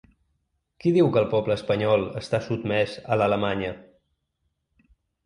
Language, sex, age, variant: Catalan, male, 40-49, Central